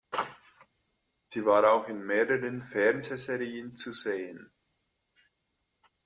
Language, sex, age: German, male, 40-49